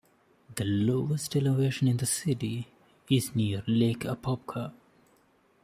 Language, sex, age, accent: English, male, 19-29, India and South Asia (India, Pakistan, Sri Lanka)